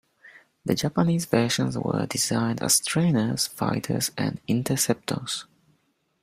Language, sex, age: English, male, 30-39